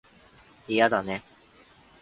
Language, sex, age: Japanese, male, 19-29